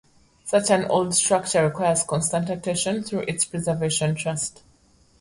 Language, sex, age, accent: English, female, 30-39, Southern African (South Africa, Zimbabwe, Namibia)